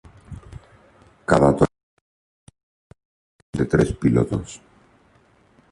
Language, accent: Spanish, España: Centro-Sur peninsular (Madrid, Toledo, Castilla-La Mancha)